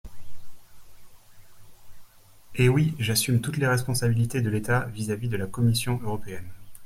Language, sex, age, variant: French, male, 19-29, Français de métropole